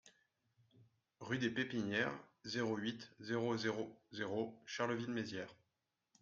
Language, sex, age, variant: French, male, 19-29, Français de métropole